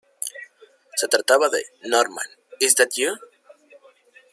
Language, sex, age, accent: Spanish, male, under 19, España: Centro-Sur peninsular (Madrid, Toledo, Castilla-La Mancha)